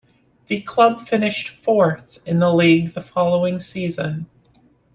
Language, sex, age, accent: English, female, 30-39, United States English